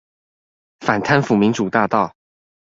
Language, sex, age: Chinese, male, 19-29